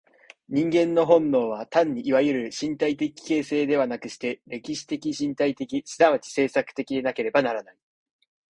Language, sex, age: Japanese, male, 19-29